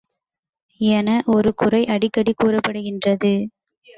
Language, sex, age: Tamil, female, under 19